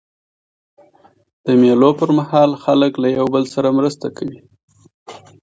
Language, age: Pashto, 30-39